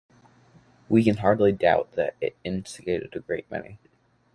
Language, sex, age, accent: English, male, under 19, United States English